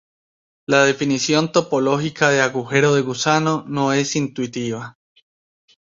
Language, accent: Spanish, Andino-Pacífico: Colombia, Perú, Ecuador, oeste de Bolivia y Venezuela andina